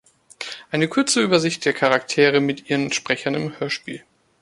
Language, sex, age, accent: German, male, 30-39, Deutschland Deutsch